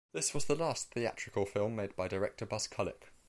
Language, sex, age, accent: English, male, under 19, England English